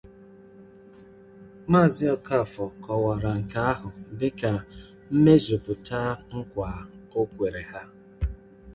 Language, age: Igbo, 30-39